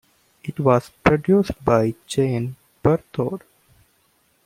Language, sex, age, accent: English, male, 19-29, United States English